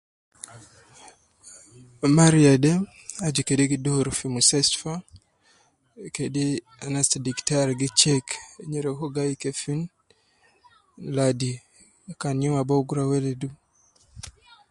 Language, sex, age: Nubi, male, 19-29